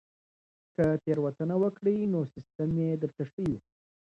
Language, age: Pashto, 19-29